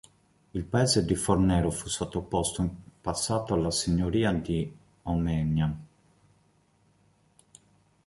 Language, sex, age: Italian, male, 30-39